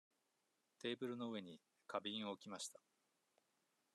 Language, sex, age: Japanese, male, 40-49